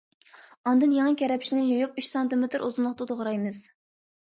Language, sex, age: Uyghur, female, under 19